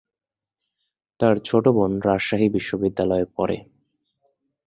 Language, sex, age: Bengali, male, 19-29